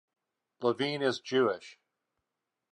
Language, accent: English, United States English